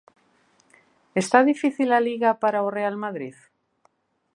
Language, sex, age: Galician, female, 40-49